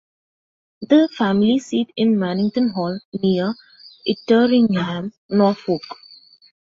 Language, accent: English, India and South Asia (India, Pakistan, Sri Lanka)